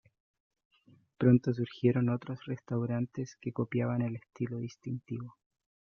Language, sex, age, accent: Spanish, male, 19-29, Chileno: Chile, Cuyo